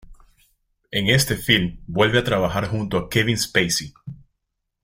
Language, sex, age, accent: Spanish, male, 19-29, Andino-Pacífico: Colombia, Perú, Ecuador, oeste de Bolivia y Venezuela andina